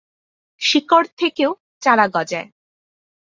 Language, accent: Bengali, প্রমিত বাংলা